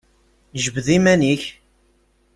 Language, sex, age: Kabyle, male, 30-39